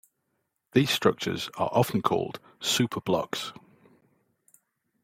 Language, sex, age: English, male, 40-49